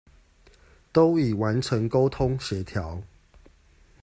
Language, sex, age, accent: Chinese, male, 30-39, 出生地：桃園市